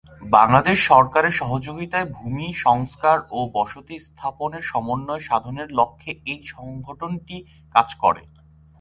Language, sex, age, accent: Bengali, male, 19-29, Bangladeshi